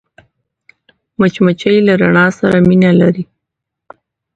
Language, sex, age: Pashto, female, 19-29